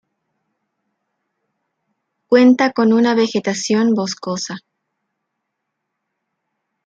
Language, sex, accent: Spanish, female, Andino-Pacífico: Colombia, Perú, Ecuador, oeste de Bolivia y Venezuela andina